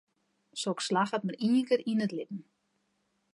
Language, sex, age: Western Frisian, female, 40-49